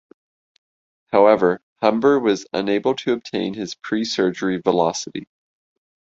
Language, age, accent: English, 30-39, Canadian English